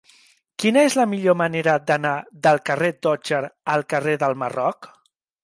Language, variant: Catalan, Central